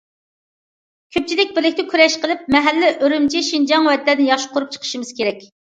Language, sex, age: Uyghur, female, 40-49